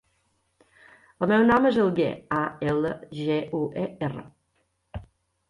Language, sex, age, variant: Catalan, female, 50-59, Balear